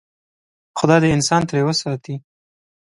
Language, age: Pashto, 19-29